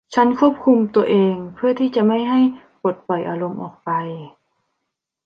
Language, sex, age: Thai, female, 19-29